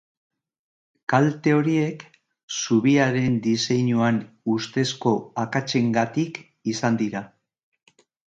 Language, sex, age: Basque, male, 60-69